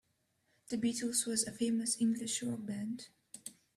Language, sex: English, female